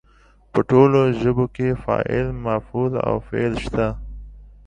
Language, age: Pashto, 40-49